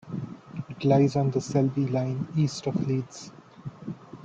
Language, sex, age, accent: English, male, 19-29, India and South Asia (India, Pakistan, Sri Lanka)